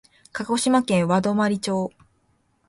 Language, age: Japanese, 19-29